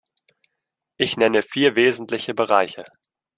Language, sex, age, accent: German, male, 19-29, Deutschland Deutsch